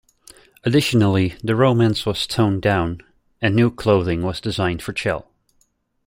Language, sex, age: English, male, 30-39